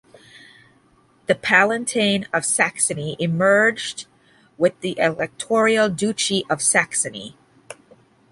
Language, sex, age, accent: English, female, 40-49, United States English